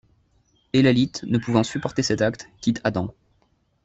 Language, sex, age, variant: French, male, under 19, Français de métropole